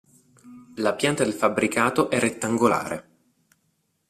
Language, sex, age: Italian, male, 30-39